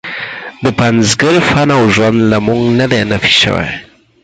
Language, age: Pashto, 19-29